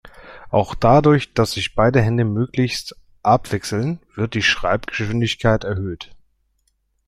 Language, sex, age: German, male, 30-39